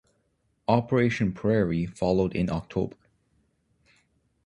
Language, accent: English, Canadian English